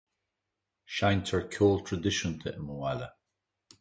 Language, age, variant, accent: Irish, 50-59, Gaeilge Chonnacht, Cainteoir dúchais, Gaeltacht